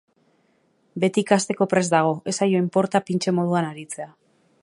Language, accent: Basque, Mendebalekoa (Araba, Bizkaia, Gipuzkoako mendebaleko herri batzuk)